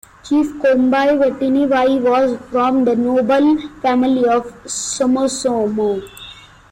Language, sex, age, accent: English, male, 30-39, United States English